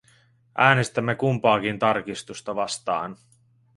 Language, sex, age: Finnish, male, 30-39